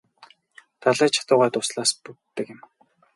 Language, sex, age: Mongolian, male, 19-29